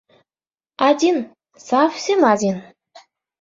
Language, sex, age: Bashkir, female, 30-39